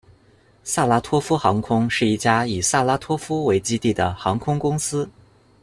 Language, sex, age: Chinese, male, 19-29